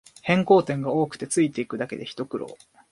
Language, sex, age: Japanese, male, 19-29